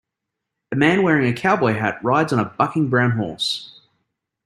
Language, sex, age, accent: English, male, 30-39, Australian English